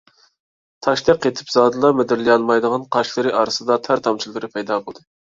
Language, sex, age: Uyghur, male, 30-39